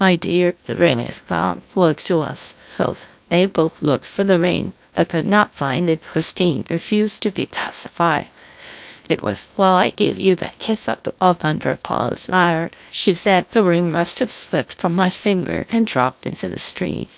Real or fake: fake